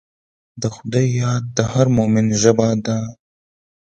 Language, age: Pashto, 19-29